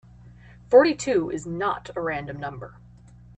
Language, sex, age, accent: English, female, 19-29, United States English